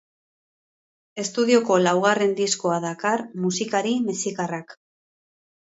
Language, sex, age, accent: Basque, male, 40-49, Mendebalekoa (Araba, Bizkaia, Gipuzkoako mendebaleko herri batzuk)